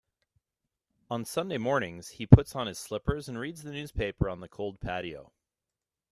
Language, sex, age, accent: English, male, 40-49, United States English